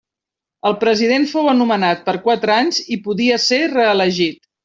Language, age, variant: Catalan, 40-49, Central